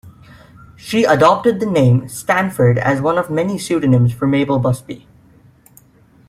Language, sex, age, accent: English, male, under 19, United States English